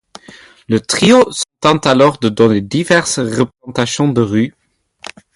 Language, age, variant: French, 19-29, Français d'Europe